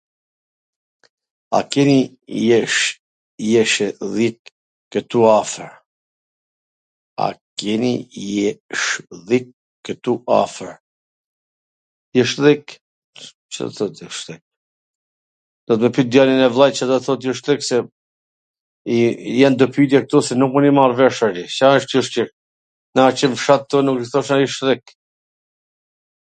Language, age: Gheg Albanian, 50-59